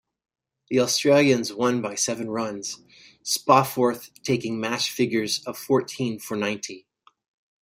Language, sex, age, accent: English, male, 30-39, United States English